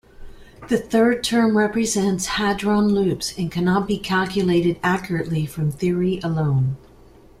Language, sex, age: English, female, 40-49